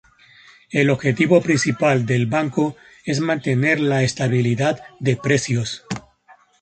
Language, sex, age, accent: Spanish, male, 30-39, España: Centro-Sur peninsular (Madrid, Toledo, Castilla-La Mancha)